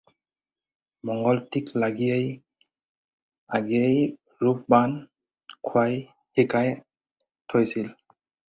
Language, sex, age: Assamese, male, 19-29